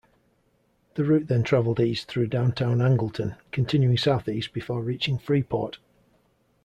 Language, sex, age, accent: English, male, 40-49, England English